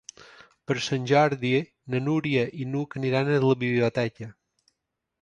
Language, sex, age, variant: Catalan, male, 50-59, Balear